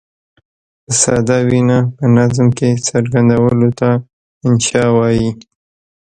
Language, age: Pashto, 19-29